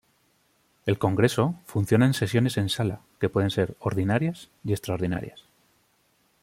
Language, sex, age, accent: Spanish, male, 30-39, España: Centro-Sur peninsular (Madrid, Toledo, Castilla-La Mancha)